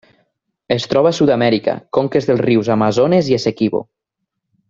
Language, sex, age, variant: Catalan, male, 19-29, Nord-Occidental